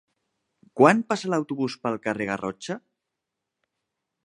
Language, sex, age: Catalan, male, 30-39